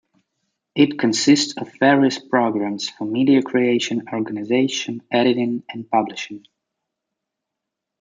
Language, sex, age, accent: English, male, 19-29, United States English